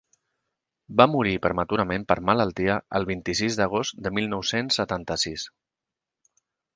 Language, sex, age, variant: Catalan, male, 50-59, Central